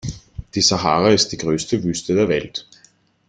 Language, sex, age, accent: German, male, 19-29, Österreichisches Deutsch